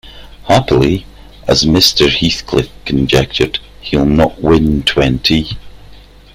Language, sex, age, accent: English, male, 40-49, Scottish English